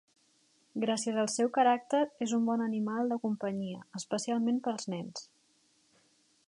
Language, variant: Catalan, Central